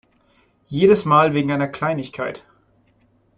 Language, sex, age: German, male, 19-29